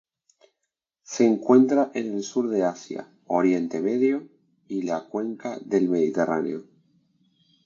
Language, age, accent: Spanish, 19-29, Rioplatense: Argentina, Uruguay, este de Bolivia, Paraguay